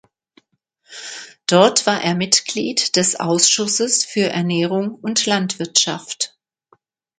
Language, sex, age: German, female, 50-59